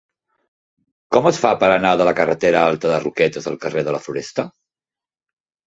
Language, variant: Catalan, Central